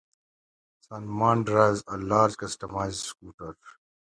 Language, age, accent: English, 40-49, United States English